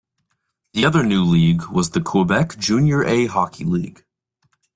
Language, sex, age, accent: English, male, 19-29, United States English